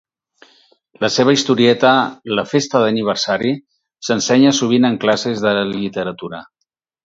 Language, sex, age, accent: Catalan, male, 50-59, Barcelonès